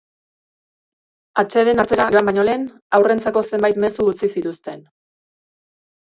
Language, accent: Basque, Erdialdekoa edo Nafarra (Gipuzkoa, Nafarroa)